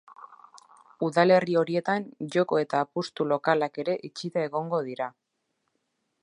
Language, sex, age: Basque, female, 30-39